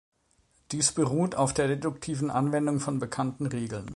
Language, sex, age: German, male, 40-49